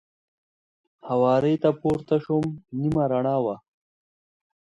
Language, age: Pashto, 30-39